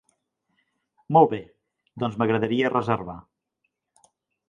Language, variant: Catalan, Central